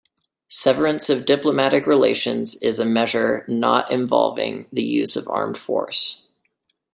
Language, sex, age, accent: English, male, 19-29, United States English